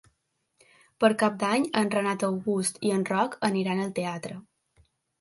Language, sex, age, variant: Catalan, female, under 19, Balear